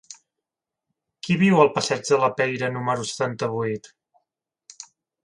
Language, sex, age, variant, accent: Catalan, male, 30-39, Central, central